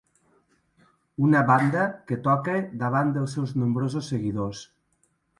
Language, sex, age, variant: Catalan, male, 30-39, Nord-Occidental